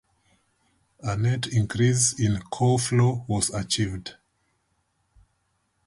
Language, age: English, 19-29